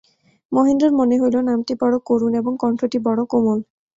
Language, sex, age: Bengali, female, 19-29